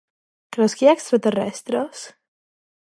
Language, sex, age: Catalan, female, 19-29